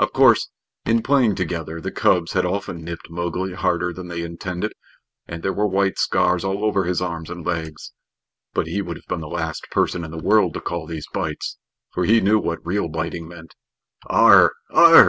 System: none